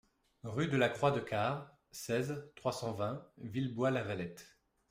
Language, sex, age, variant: French, male, 30-39, Français de métropole